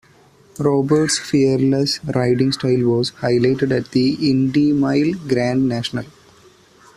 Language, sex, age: English, male, 19-29